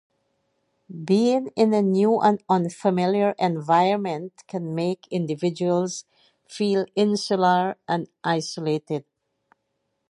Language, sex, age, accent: English, female, 50-59, England English